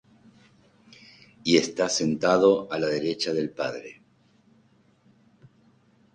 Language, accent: Spanish, Rioplatense: Argentina, Uruguay, este de Bolivia, Paraguay